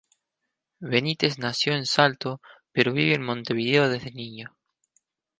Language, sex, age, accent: Spanish, male, 19-29, Rioplatense: Argentina, Uruguay, este de Bolivia, Paraguay